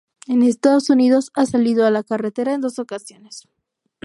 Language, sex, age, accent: Spanish, female, 19-29, México